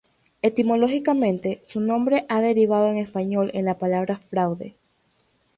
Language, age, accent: Spanish, 19-29, Andino-Pacífico: Colombia, Perú, Ecuador, oeste de Bolivia y Venezuela andina